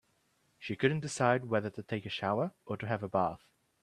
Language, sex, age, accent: English, male, 19-29, England English